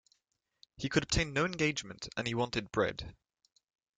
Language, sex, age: English, male, 19-29